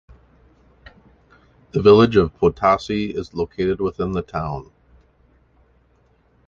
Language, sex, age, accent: English, male, 40-49, United States English